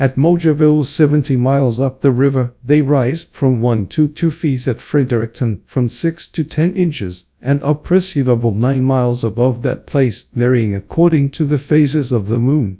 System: TTS, GradTTS